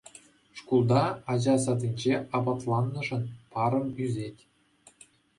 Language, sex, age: Chuvash, male, 19-29